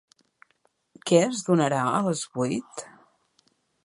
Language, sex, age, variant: Catalan, female, 40-49, Septentrional